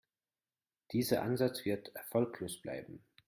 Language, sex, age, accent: German, male, 19-29, Österreichisches Deutsch